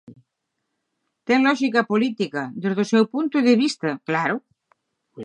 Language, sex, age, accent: Galician, male, 19-29, Central (gheada)